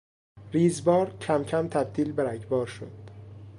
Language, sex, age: Persian, male, 19-29